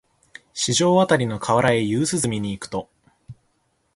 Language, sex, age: Japanese, male, under 19